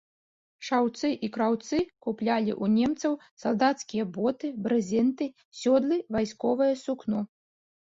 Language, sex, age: Belarusian, female, 30-39